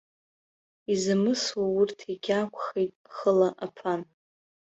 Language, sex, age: Abkhazian, female, under 19